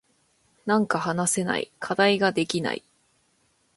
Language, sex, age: Japanese, female, 19-29